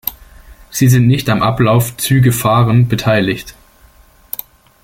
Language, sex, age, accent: German, male, 19-29, Deutschland Deutsch